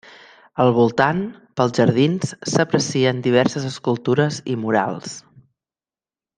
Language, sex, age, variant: Catalan, female, 40-49, Central